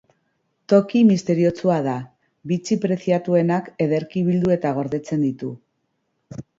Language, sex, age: Basque, female, 40-49